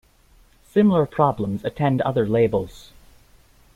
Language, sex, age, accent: English, male, 19-29, United States English